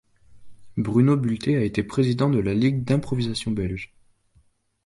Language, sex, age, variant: French, male, 19-29, Français de métropole